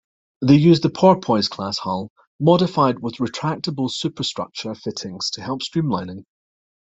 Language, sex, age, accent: English, male, 40-49, Scottish English